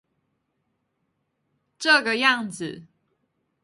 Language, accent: Chinese, 出生地：臺中市